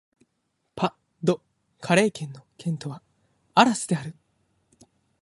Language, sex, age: Japanese, male, 19-29